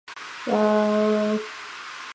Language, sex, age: Japanese, female, 19-29